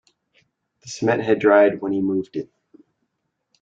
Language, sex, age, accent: English, male, 40-49, United States English